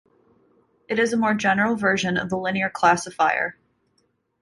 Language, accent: English, United States English